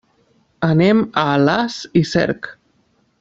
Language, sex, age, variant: Catalan, male, 19-29, Nord-Occidental